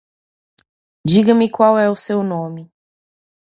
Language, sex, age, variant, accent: Portuguese, female, 30-39, Portuguese (Brasil), Mineiro